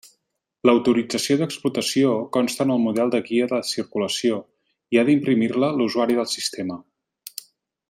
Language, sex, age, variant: Catalan, male, 40-49, Central